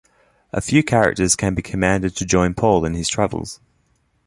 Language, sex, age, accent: English, male, 19-29, Australian English